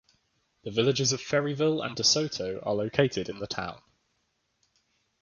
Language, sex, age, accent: English, male, 19-29, England English